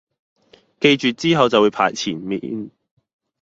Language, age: Cantonese, 19-29